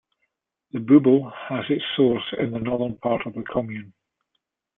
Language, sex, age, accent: English, male, 50-59, Scottish English